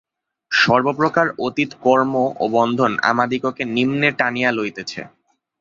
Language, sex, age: Bengali, male, 19-29